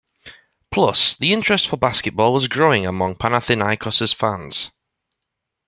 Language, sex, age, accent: English, male, 19-29, England English